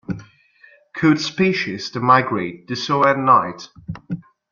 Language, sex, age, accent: English, male, 19-29, United States English